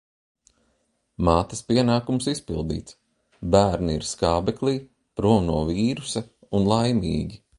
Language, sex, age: Latvian, male, 40-49